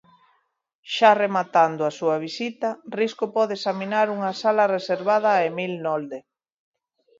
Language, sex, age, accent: Galician, female, 40-49, Normativo (estándar)